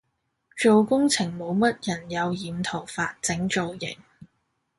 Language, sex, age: Cantonese, female, 19-29